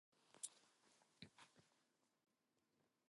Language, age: English, 19-29